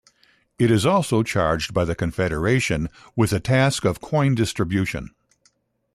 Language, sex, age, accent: English, male, 60-69, United States English